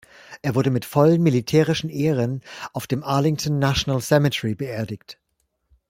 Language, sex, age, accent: German, male, 40-49, Deutschland Deutsch